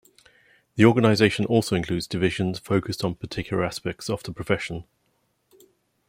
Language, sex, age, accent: English, male, 50-59, England English